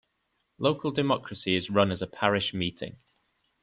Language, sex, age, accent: English, male, 19-29, England English